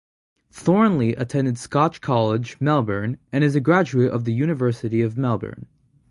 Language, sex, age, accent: English, male, under 19, United States English